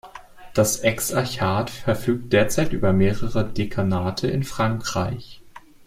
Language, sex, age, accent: German, male, 19-29, Deutschland Deutsch